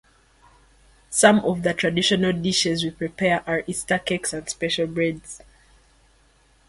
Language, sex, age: English, female, 19-29